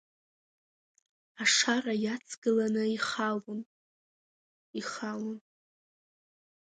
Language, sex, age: Abkhazian, female, under 19